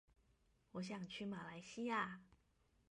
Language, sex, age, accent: Chinese, female, 40-49, 出生地：臺北市